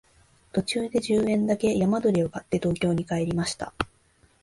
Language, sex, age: Japanese, female, 19-29